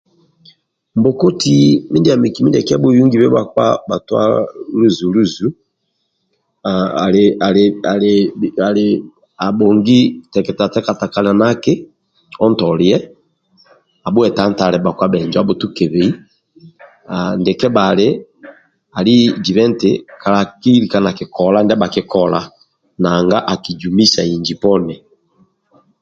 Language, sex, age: Amba (Uganda), male, 50-59